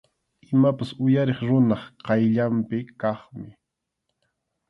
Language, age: Arequipa-La Unión Quechua, 19-29